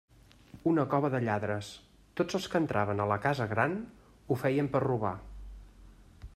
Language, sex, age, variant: Catalan, male, 50-59, Central